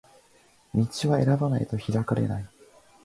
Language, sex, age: Japanese, male, under 19